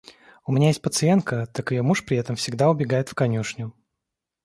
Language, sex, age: Russian, male, 19-29